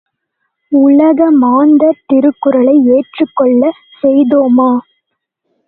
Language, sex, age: Tamil, female, 19-29